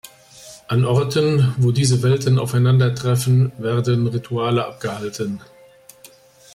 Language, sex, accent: German, male, Deutschland Deutsch